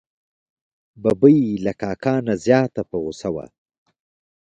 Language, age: Pashto, 50-59